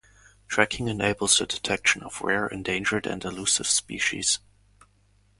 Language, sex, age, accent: English, male, 19-29, United States English